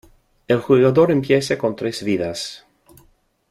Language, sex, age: Spanish, male, 50-59